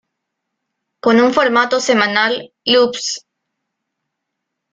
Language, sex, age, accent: Spanish, female, 19-29, Chileno: Chile, Cuyo